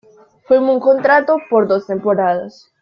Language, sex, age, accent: Spanish, female, under 19, América central